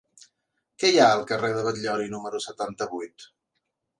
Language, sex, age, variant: Catalan, male, 30-39, Central